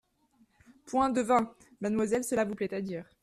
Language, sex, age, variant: French, female, 19-29, Français de métropole